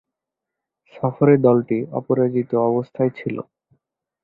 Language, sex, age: Bengali, male, 19-29